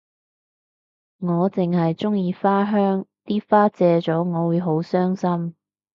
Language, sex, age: Cantonese, female, 30-39